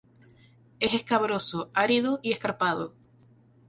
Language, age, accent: Spanish, 19-29, España: Islas Canarias